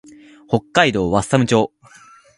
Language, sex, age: Japanese, male, 19-29